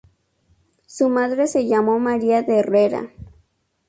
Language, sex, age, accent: Spanish, female, 19-29, México